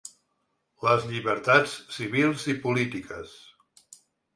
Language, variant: Catalan, Central